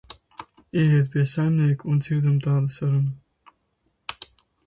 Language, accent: Latvian, Riga